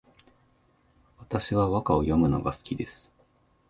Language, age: Japanese, 19-29